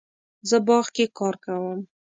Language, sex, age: Pashto, female, 19-29